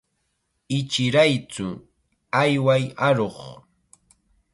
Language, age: Chiquián Ancash Quechua, 19-29